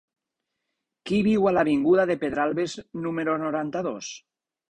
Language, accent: Catalan, valencià